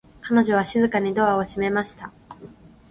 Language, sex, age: Japanese, female, 19-29